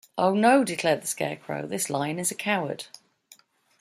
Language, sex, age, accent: English, female, 50-59, England English